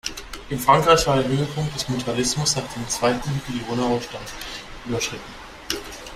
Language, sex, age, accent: German, male, under 19, Deutschland Deutsch